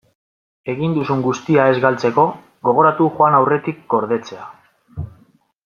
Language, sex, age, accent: Basque, male, 19-29, Mendebalekoa (Araba, Bizkaia, Gipuzkoako mendebaleko herri batzuk)